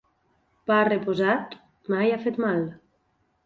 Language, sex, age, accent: Catalan, female, 30-39, valencià